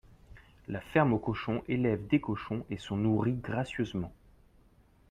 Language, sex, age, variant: French, male, 40-49, Français de métropole